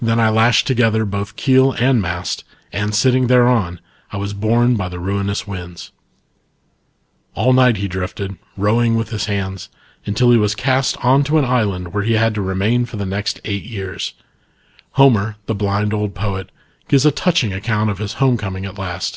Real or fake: real